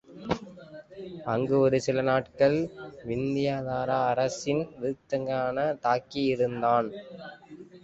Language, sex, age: Tamil, male, 19-29